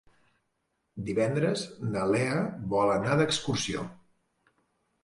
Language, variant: Catalan, Septentrional